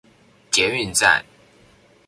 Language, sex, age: Chinese, male, under 19